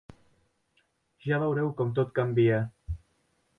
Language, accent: Catalan, Oriental